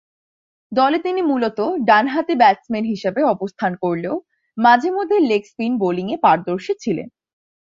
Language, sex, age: Bengali, female, 19-29